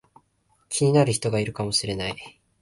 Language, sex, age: Japanese, male, 19-29